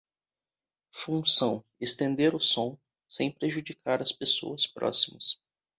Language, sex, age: Portuguese, male, 19-29